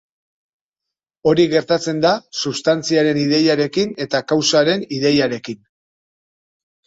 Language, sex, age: Basque, male, 40-49